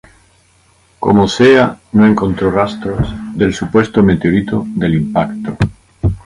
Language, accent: Spanish, España: Sur peninsular (Andalucia, Extremadura, Murcia)